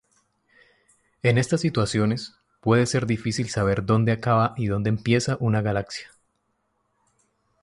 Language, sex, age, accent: Spanish, male, 19-29, Caribe: Cuba, Venezuela, Puerto Rico, República Dominicana, Panamá, Colombia caribeña, México caribeño, Costa del golfo de México